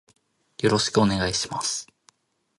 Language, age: Japanese, 19-29